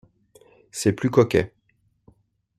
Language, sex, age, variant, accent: French, male, 19-29, Français d'Europe, Français de Belgique